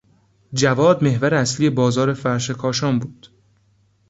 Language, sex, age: Persian, male, 19-29